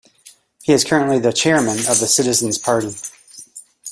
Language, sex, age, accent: English, male, 50-59, United States English